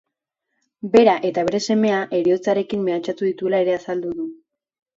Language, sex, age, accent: Basque, female, under 19, Erdialdekoa edo Nafarra (Gipuzkoa, Nafarroa)